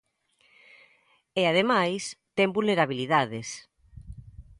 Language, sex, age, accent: Galician, female, 40-49, Atlántico (seseo e gheada)